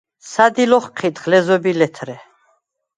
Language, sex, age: Svan, female, 70-79